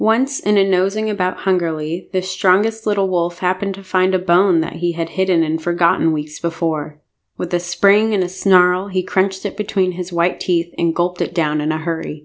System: none